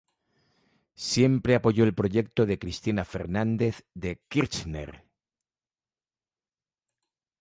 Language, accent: Spanish, España: Centro-Sur peninsular (Madrid, Toledo, Castilla-La Mancha)